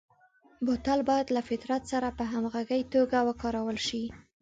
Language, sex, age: Pashto, female, 19-29